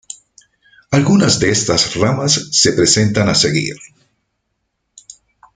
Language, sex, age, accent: Spanish, male, 50-59, Caribe: Cuba, Venezuela, Puerto Rico, República Dominicana, Panamá, Colombia caribeña, México caribeño, Costa del golfo de México